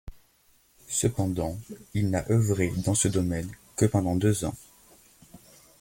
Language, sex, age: French, male, under 19